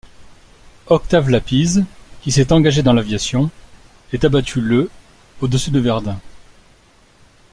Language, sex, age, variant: French, male, 40-49, Français de métropole